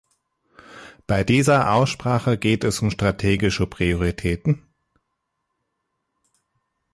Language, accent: German, Deutschland Deutsch